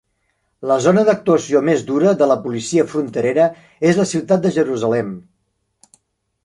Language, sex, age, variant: Catalan, male, 60-69, Central